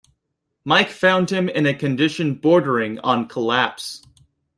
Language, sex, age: English, male, 19-29